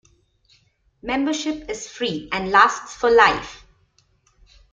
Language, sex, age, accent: English, female, 40-49, India and South Asia (India, Pakistan, Sri Lanka)